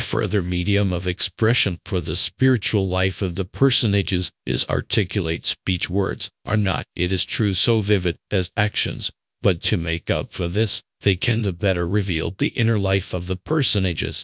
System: TTS, GradTTS